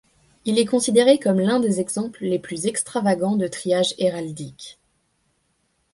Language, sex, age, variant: French, female, 19-29, Français de métropole